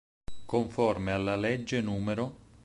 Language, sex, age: Italian, male, 19-29